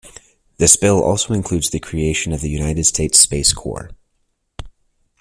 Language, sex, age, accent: English, male, 30-39, United States English